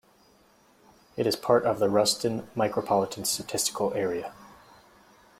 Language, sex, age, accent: English, male, 19-29, United States English